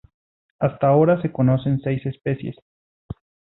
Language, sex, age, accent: Spanish, male, 30-39, Andino-Pacífico: Colombia, Perú, Ecuador, oeste de Bolivia y Venezuela andina